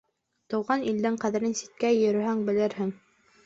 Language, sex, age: Bashkir, female, under 19